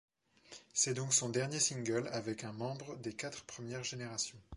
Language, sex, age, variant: French, male, 19-29, Français de métropole